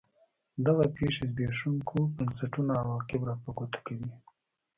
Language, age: Pashto, 40-49